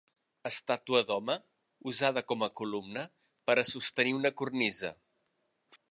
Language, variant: Catalan, Nord-Occidental